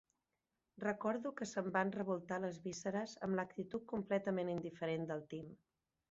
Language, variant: Catalan, Central